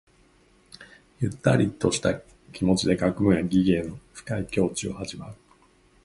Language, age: Japanese, 40-49